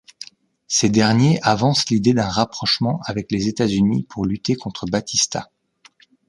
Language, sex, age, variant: French, male, 30-39, Français de métropole